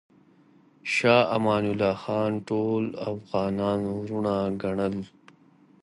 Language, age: Pashto, 30-39